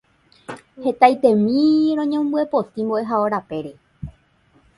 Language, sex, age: Guarani, female, under 19